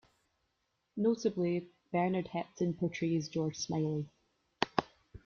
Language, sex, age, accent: English, female, 19-29, Scottish English